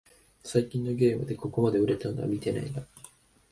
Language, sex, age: Japanese, male, 19-29